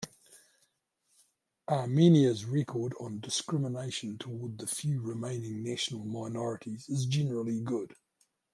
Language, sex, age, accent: English, male, 50-59, New Zealand English